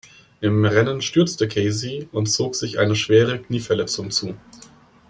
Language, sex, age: German, male, 30-39